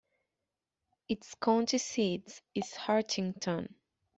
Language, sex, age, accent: English, female, 19-29, England English